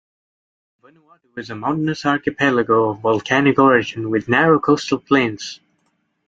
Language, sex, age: English, male, under 19